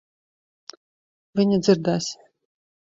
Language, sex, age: Latvian, female, 30-39